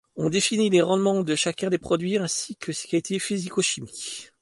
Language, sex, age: French, male, 40-49